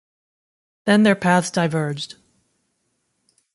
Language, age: English, 19-29